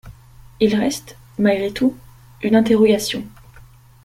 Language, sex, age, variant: French, female, under 19, Français de métropole